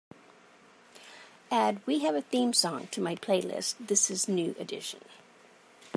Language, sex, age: English, female, 60-69